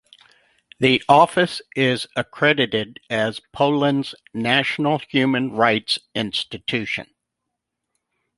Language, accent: English, United States English